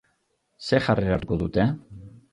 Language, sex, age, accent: Basque, male, 50-59, Mendebalekoa (Araba, Bizkaia, Gipuzkoako mendebaleko herri batzuk)